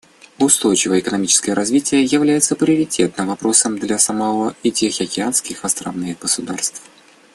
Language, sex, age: Russian, male, 19-29